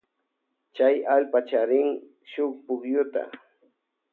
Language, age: Loja Highland Quichua, 40-49